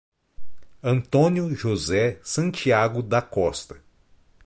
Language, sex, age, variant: Portuguese, male, 30-39, Portuguese (Brasil)